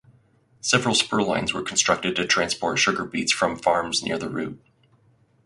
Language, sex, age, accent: English, male, 30-39, United States English